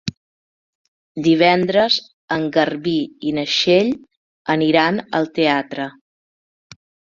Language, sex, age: Catalan, female, 50-59